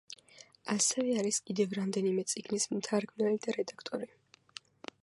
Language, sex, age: Georgian, female, 19-29